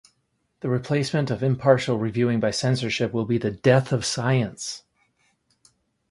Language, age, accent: English, 40-49, United States English